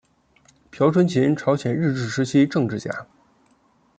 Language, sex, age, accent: Chinese, male, 30-39, 出生地：黑龙江省